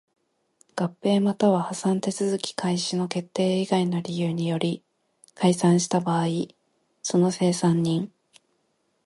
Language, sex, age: Japanese, female, 19-29